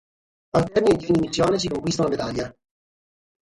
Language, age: Italian, 40-49